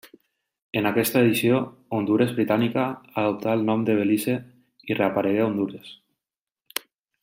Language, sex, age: Catalan, male, 30-39